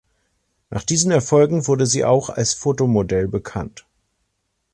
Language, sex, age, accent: German, male, 40-49, Deutschland Deutsch